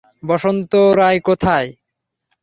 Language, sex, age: Bengali, male, under 19